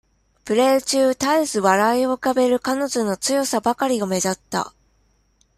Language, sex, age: Japanese, female, 19-29